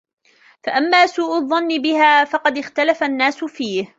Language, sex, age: Arabic, female, 19-29